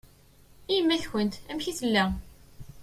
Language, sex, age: Kabyle, female, 19-29